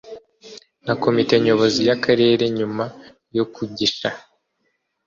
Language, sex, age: Kinyarwanda, male, 19-29